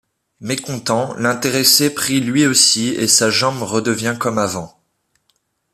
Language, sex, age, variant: French, male, 19-29, Français de métropole